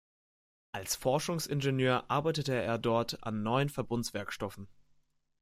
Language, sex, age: German, male, under 19